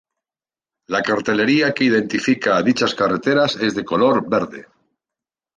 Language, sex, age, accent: Spanish, male, 50-59, España: Centro-Sur peninsular (Madrid, Toledo, Castilla-La Mancha)